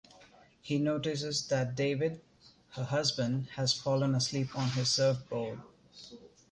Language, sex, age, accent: English, male, 19-29, India and South Asia (India, Pakistan, Sri Lanka)